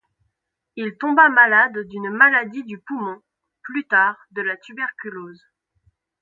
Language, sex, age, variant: French, female, 19-29, Français de métropole